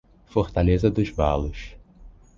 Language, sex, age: Portuguese, male, 19-29